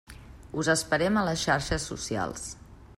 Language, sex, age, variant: Catalan, female, 50-59, Central